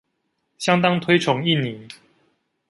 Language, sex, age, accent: Chinese, male, 19-29, 出生地：臺北市